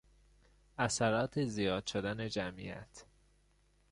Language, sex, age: Persian, male, 19-29